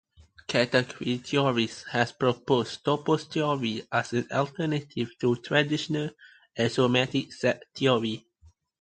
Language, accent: English, Malaysian English